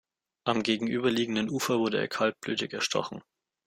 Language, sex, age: German, male, under 19